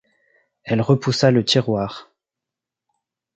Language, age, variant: French, 19-29, Français de métropole